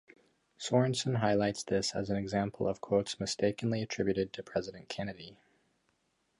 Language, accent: English, United States English